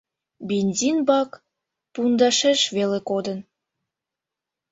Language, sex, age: Mari, female, under 19